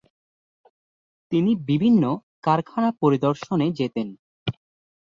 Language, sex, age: Bengali, male, 19-29